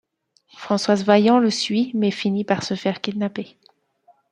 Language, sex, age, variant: French, female, 30-39, Français de métropole